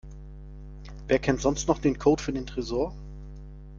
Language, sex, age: German, male, 30-39